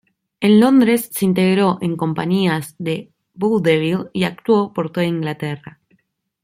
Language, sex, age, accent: Spanish, female, 19-29, Rioplatense: Argentina, Uruguay, este de Bolivia, Paraguay